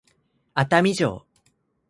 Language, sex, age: Japanese, male, 19-29